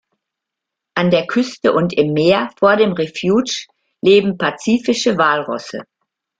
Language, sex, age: German, female, 60-69